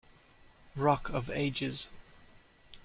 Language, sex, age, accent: English, male, 19-29, Southern African (South Africa, Zimbabwe, Namibia)